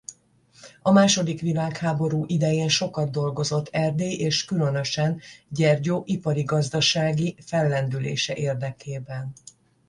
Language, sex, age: Hungarian, female, 60-69